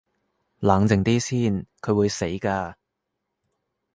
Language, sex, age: Cantonese, male, 19-29